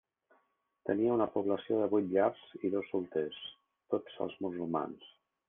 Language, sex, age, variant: Catalan, male, 40-49, Central